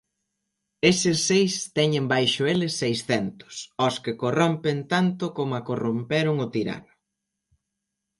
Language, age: Galician, 19-29